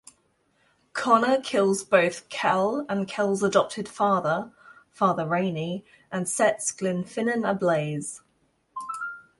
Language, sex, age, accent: English, female, 19-29, England English